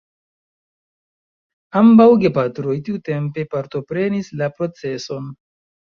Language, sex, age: Esperanto, male, 19-29